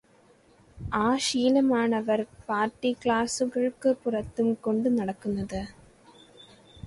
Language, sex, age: Malayalam, female, 19-29